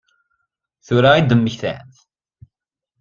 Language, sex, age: Kabyle, male, 40-49